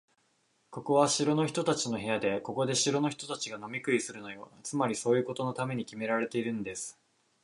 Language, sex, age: Japanese, male, 19-29